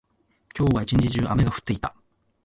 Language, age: Japanese, 40-49